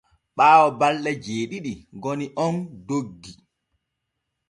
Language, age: Borgu Fulfulde, 30-39